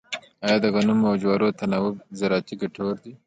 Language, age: Pashto, 19-29